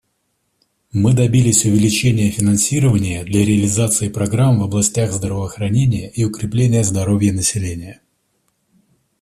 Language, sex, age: Russian, male, 30-39